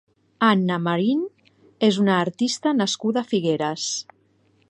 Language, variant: Catalan, Nord-Occidental